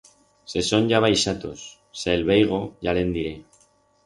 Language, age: Aragonese, 40-49